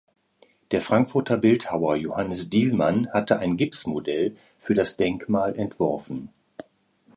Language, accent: German, Deutschland Deutsch